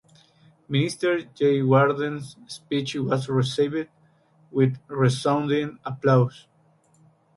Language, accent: English, West Indies and Bermuda (Bahamas, Bermuda, Jamaica, Trinidad)